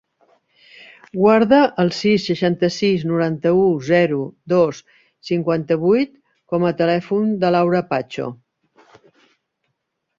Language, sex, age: Catalan, female, 60-69